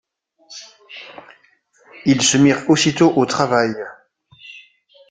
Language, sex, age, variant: French, male, 50-59, Français de métropole